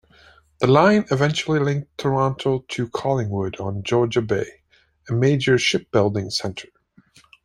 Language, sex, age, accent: English, male, 40-49, United States English